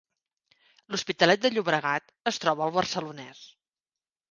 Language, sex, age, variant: Catalan, female, 50-59, Nord-Occidental